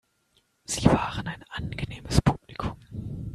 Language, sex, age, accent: German, male, 19-29, Deutschland Deutsch